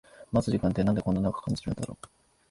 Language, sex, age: Japanese, male, 19-29